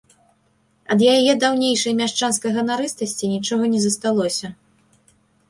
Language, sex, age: Belarusian, female, 19-29